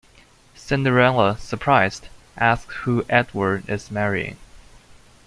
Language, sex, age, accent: English, male, under 19, United States English